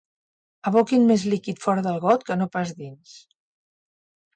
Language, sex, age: Catalan, female, 60-69